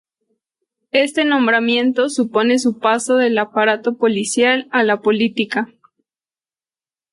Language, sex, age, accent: Spanish, female, 19-29, México